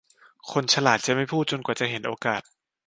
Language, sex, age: Thai, male, under 19